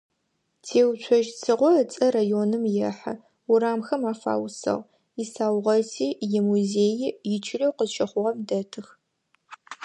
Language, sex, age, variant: Adyghe, female, 19-29, Адыгабзэ (Кирил, пстэумэ зэдыряе)